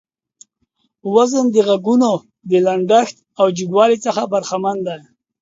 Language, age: Pashto, 50-59